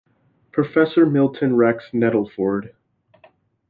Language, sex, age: English, male, 19-29